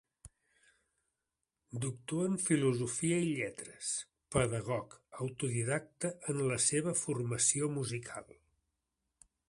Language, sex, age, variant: Catalan, male, 60-69, Central